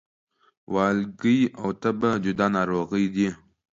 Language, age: Pashto, 19-29